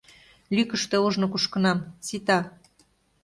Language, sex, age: Mari, female, 50-59